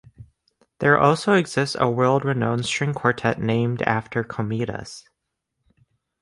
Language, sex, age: English, male, under 19